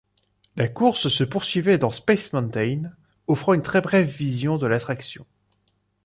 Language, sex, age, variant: French, male, 30-39, Français de métropole